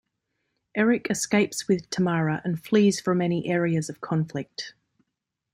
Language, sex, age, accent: English, female, 40-49, Australian English